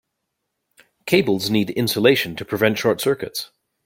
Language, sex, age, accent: English, male, 40-49, Canadian English